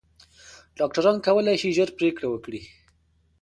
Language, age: Pashto, 19-29